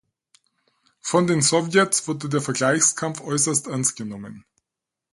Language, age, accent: German, 40-49, Deutschland Deutsch